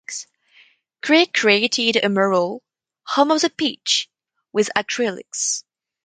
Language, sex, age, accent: English, female, under 19, England English